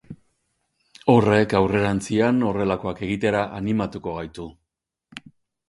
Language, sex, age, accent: Basque, male, 50-59, Erdialdekoa edo Nafarra (Gipuzkoa, Nafarroa)